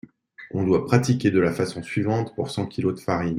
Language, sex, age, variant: French, male, 40-49, Français de métropole